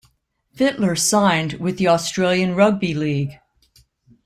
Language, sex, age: English, female, 60-69